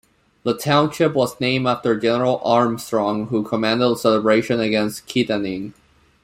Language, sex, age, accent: English, male, 19-29, United States English